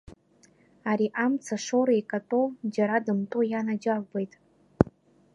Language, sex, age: Abkhazian, female, 19-29